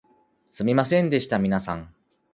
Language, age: Japanese, 30-39